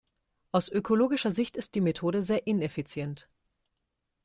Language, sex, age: German, female, 19-29